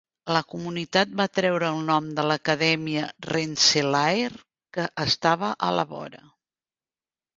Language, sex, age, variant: Catalan, female, 50-59, Central